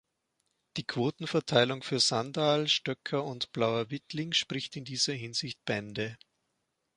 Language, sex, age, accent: German, male, 50-59, Österreichisches Deutsch